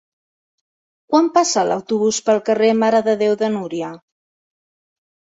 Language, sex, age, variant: Catalan, female, 50-59, Central